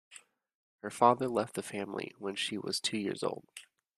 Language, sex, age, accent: English, male, 19-29, United States English